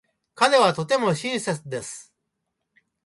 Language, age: Japanese, 70-79